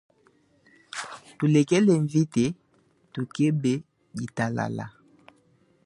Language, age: Luba-Lulua, 19-29